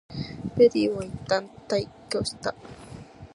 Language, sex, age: Japanese, female, 19-29